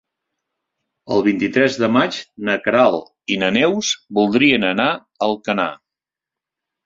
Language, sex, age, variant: Catalan, male, 60-69, Central